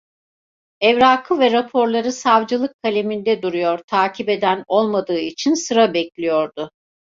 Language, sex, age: Turkish, female, 50-59